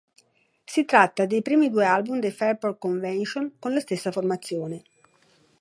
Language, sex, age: Italian, female, 60-69